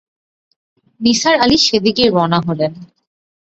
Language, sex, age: Bengali, female, 19-29